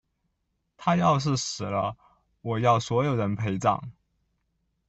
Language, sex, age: Chinese, male, 30-39